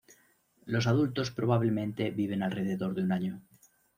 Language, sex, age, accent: Spanish, male, 30-39, España: Centro-Sur peninsular (Madrid, Toledo, Castilla-La Mancha)